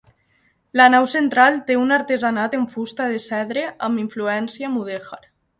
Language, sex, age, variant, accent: Catalan, female, 19-29, Valencià meridional, valencià